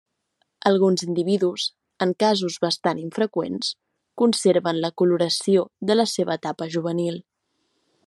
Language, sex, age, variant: Catalan, female, 19-29, Central